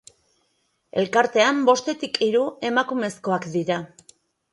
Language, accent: Basque, Erdialdekoa edo Nafarra (Gipuzkoa, Nafarroa)